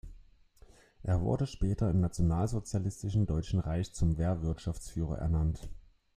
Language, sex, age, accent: German, male, 30-39, Deutschland Deutsch